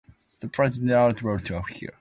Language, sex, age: English, male, 19-29